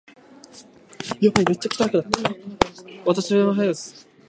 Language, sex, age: Japanese, male, 19-29